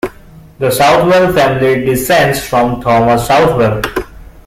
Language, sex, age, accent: English, male, 19-29, India and South Asia (India, Pakistan, Sri Lanka)